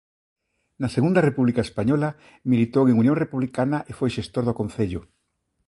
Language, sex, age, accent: Galician, male, 50-59, Normativo (estándar)